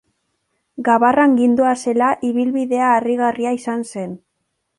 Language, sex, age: Basque, female, under 19